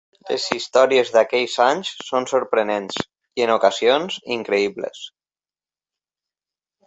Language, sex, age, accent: Catalan, male, 30-39, valencià